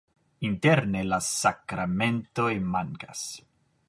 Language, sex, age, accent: Esperanto, male, 19-29, Internacia